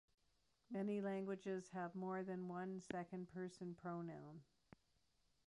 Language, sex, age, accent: English, female, 60-69, Canadian English